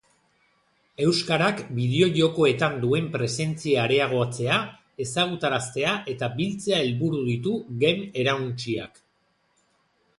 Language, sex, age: Basque, male, 40-49